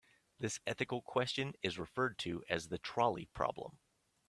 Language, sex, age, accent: English, male, 40-49, United States English